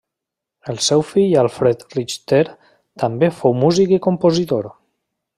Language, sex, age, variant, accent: Catalan, male, 30-39, Valencià meridional, valencià